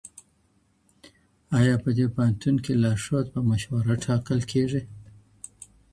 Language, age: Pashto, 60-69